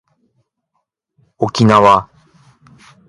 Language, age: Japanese, 30-39